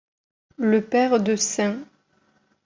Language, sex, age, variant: French, female, 30-39, Français de métropole